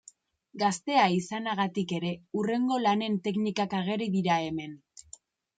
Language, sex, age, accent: Basque, female, 19-29, Erdialdekoa edo Nafarra (Gipuzkoa, Nafarroa)